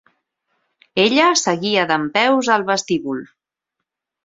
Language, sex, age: Catalan, female, 40-49